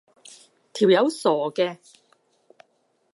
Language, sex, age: Cantonese, female, 60-69